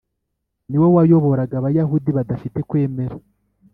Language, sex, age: Kinyarwanda, male, 30-39